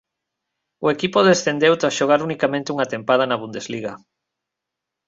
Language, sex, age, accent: Galician, male, 30-39, Normativo (estándar)